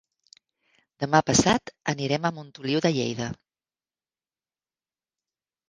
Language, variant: Catalan, Central